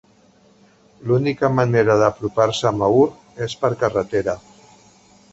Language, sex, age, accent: Catalan, male, 50-59, Barceloní